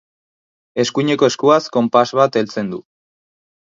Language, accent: Basque, Erdialdekoa edo Nafarra (Gipuzkoa, Nafarroa)